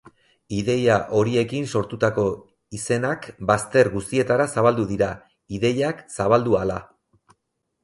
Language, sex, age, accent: Basque, male, 40-49, Erdialdekoa edo Nafarra (Gipuzkoa, Nafarroa)